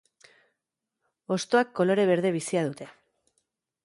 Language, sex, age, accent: Basque, female, 30-39, Erdialdekoa edo Nafarra (Gipuzkoa, Nafarroa)